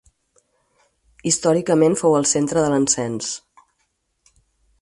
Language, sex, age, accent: Catalan, female, 40-49, estàndard